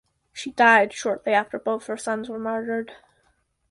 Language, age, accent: English, under 19, Canadian English